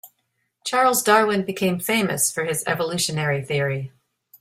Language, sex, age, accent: English, male, 50-59, United States English